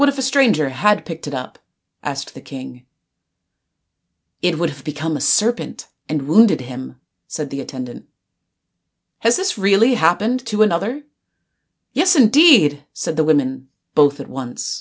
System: none